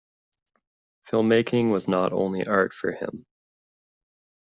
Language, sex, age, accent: English, male, 19-29, Canadian English